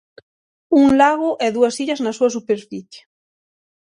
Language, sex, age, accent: Galician, female, 19-29, Oriental (común en zona oriental); Normativo (estándar)